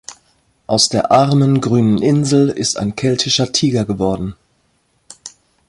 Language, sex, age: German, female, 50-59